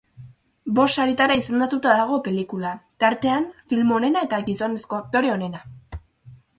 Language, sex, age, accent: Basque, female, under 19, Mendebalekoa (Araba, Bizkaia, Gipuzkoako mendebaleko herri batzuk)